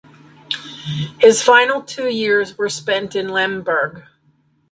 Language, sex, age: English, female, 60-69